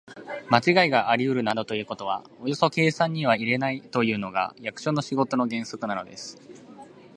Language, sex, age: Japanese, male, 19-29